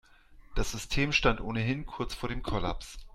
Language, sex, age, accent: German, male, 40-49, Deutschland Deutsch